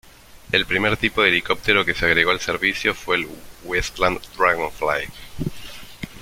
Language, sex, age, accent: Spanish, male, 30-39, Rioplatense: Argentina, Uruguay, este de Bolivia, Paraguay